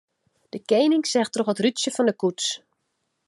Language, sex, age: Western Frisian, female, 30-39